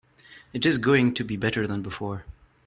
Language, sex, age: English, male, 19-29